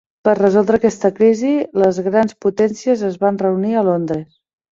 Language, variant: Catalan, Nord-Occidental